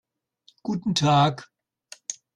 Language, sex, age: German, male, 60-69